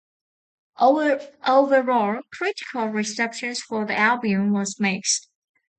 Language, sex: English, female